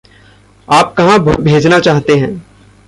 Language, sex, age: Hindi, male, 19-29